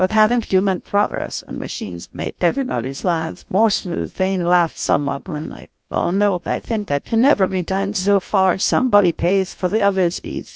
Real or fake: fake